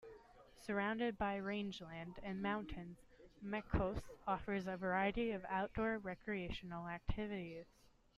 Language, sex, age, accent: English, female, 19-29, United States English